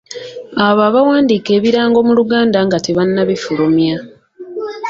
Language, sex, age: Ganda, female, 30-39